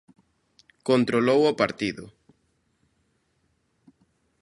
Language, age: Galician, 19-29